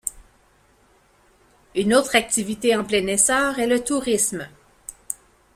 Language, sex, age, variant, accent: French, female, 40-49, Français d'Amérique du Nord, Français du Canada